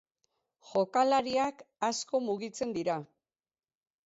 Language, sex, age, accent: Basque, female, 70-79, Erdialdekoa edo Nafarra (Gipuzkoa, Nafarroa)